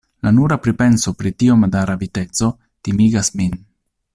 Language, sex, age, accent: Esperanto, male, 30-39, Internacia